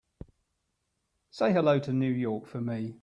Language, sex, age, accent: English, male, 60-69, England English